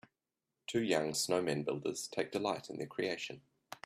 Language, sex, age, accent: English, male, 30-39, New Zealand English